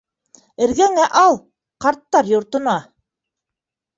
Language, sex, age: Bashkir, female, 30-39